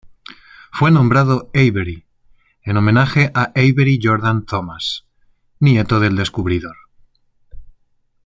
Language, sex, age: Spanish, male, 40-49